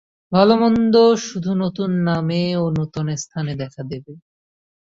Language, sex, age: Bengali, male, 19-29